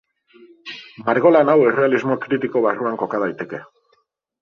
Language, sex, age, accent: Basque, male, 30-39, Mendebalekoa (Araba, Bizkaia, Gipuzkoako mendebaleko herri batzuk)